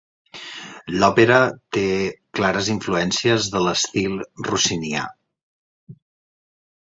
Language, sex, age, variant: Catalan, male, 19-29, Central